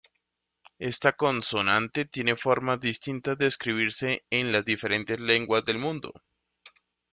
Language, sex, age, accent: Spanish, male, 30-39, Caribe: Cuba, Venezuela, Puerto Rico, República Dominicana, Panamá, Colombia caribeña, México caribeño, Costa del golfo de México